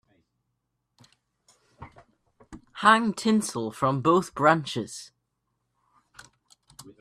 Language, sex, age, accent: English, male, under 19, England English